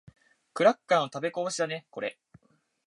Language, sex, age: Japanese, male, 19-29